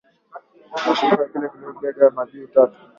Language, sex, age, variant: Swahili, male, 19-29, Kiswahili cha Bara ya Kenya